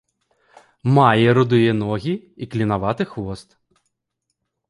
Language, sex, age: Belarusian, male, 30-39